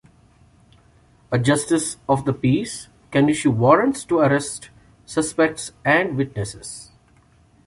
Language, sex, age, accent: English, male, 40-49, India and South Asia (India, Pakistan, Sri Lanka)